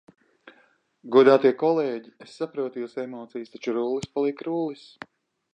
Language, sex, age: Latvian, male, 40-49